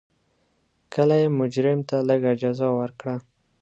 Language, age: Pashto, 19-29